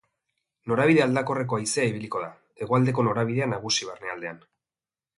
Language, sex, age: Basque, male, 19-29